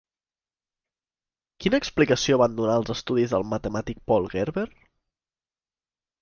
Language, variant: Catalan, Central